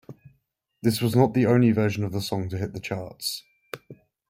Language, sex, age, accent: English, male, 19-29, England English